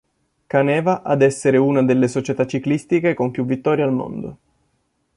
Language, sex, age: Italian, male, 19-29